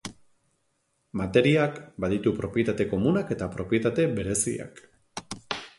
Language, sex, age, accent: Basque, male, 30-39, Erdialdekoa edo Nafarra (Gipuzkoa, Nafarroa)